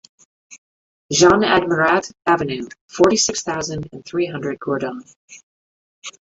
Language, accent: English, United States English